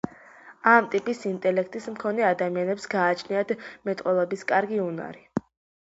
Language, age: Georgian, under 19